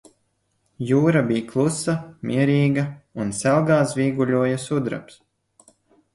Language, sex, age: Latvian, male, 19-29